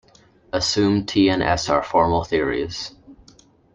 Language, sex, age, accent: English, male, 19-29, Canadian English